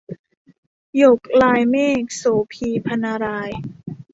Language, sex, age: Thai, female, 19-29